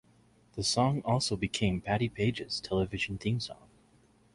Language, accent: English, United States English